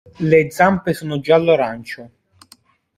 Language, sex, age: Italian, male, under 19